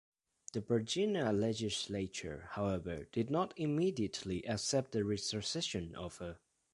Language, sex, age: English, male, under 19